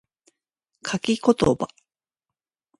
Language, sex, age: Japanese, female, 40-49